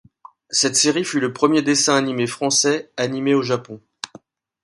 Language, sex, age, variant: French, male, 50-59, Français de métropole